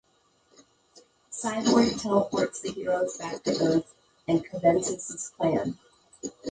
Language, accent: English, United States English